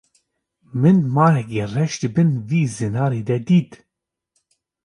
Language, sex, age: Kurdish, male, 40-49